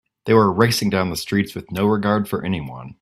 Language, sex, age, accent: English, male, 19-29, United States English